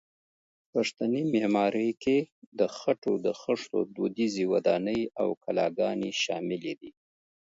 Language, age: Pashto, 40-49